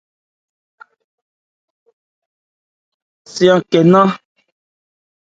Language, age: Ebrié, 19-29